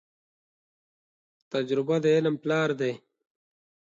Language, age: Pashto, 30-39